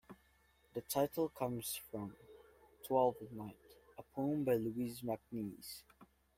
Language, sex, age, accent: English, male, under 19, Filipino